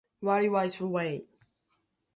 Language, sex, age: English, female, 19-29